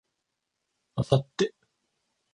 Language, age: Japanese, 19-29